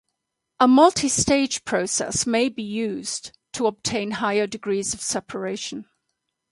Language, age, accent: English, 70-79, England English